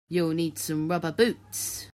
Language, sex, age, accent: English, male, under 19, England English